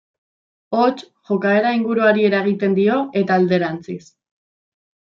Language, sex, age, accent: Basque, female, 19-29, Mendebalekoa (Araba, Bizkaia, Gipuzkoako mendebaleko herri batzuk)